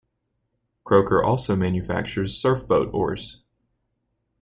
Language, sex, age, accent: English, male, 19-29, United States English